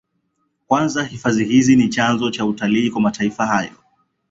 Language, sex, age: Swahili, male, 19-29